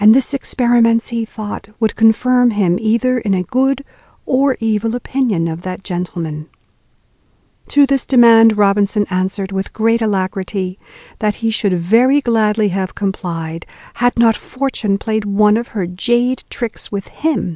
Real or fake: real